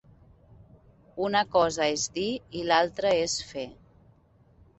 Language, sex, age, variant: Catalan, female, 40-49, Nord-Occidental